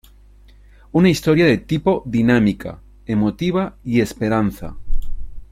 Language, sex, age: Spanish, male, 40-49